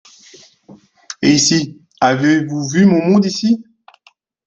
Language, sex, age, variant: French, male, 40-49, Français de métropole